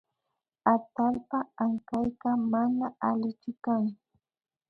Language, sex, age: Imbabura Highland Quichua, female, 19-29